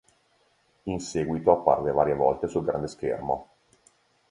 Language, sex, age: Italian, male, 30-39